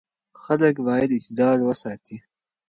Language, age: Pashto, 19-29